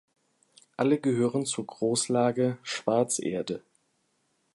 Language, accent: German, Deutschland Deutsch